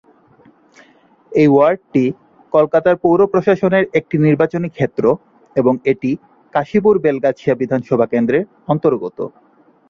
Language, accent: Bengali, প্রমিত